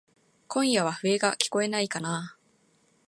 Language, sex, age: Japanese, female, 19-29